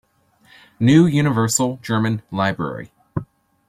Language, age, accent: English, 30-39, United States English